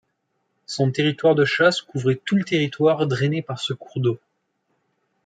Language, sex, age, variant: French, male, 19-29, Français de métropole